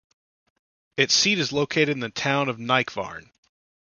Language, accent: English, United States English